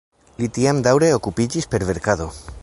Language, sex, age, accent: Esperanto, male, 40-49, Internacia